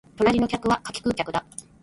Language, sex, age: Japanese, female, 30-39